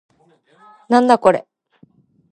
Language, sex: Japanese, female